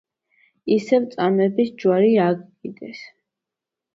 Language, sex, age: Georgian, female, under 19